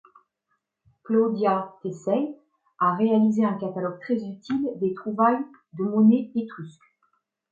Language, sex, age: French, female, 40-49